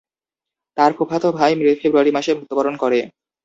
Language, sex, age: Bengali, male, 19-29